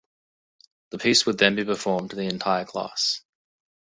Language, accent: English, Australian English